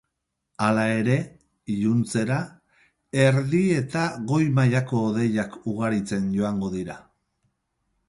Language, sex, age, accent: Basque, male, 40-49, Mendebalekoa (Araba, Bizkaia, Gipuzkoako mendebaleko herri batzuk)